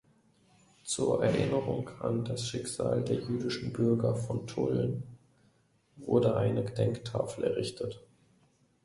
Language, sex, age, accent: German, male, 19-29, Deutschland Deutsch